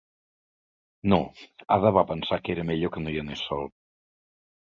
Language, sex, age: Catalan, male, 50-59